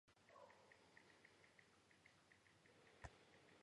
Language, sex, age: Georgian, female, under 19